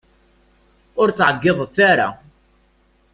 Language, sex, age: Kabyle, male, 30-39